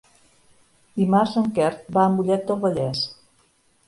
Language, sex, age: Catalan, female, 50-59